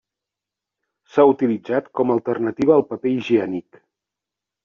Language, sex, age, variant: Catalan, male, 50-59, Central